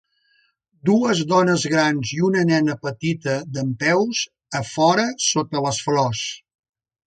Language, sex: Catalan, male